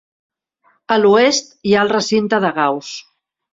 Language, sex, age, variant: Catalan, female, 60-69, Central